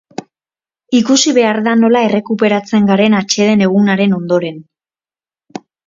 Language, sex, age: Basque, female, 19-29